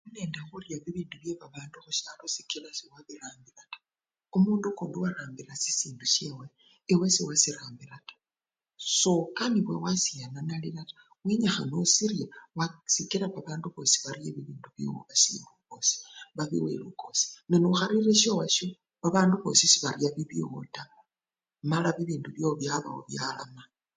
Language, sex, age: Luyia, female, 50-59